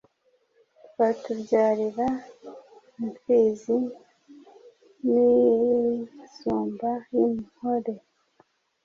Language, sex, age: Kinyarwanda, female, 30-39